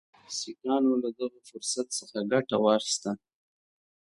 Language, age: Pashto, 30-39